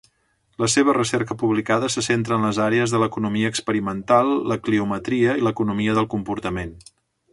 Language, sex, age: Catalan, male, 50-59